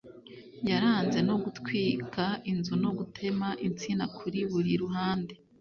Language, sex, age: Kinyarwanda, female, 19-29